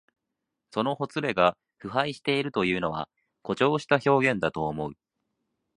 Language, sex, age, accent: Japanese, male, 19-29, 関西弁